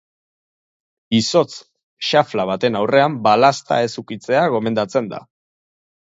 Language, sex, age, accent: Basque, male, 30-39, Mendebalekoa (Araba, Bizkaia, Gipuzkoako mendebaleko herri batzuk)